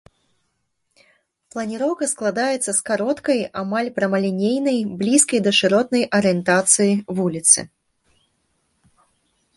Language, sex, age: Belarusian, female, 70-79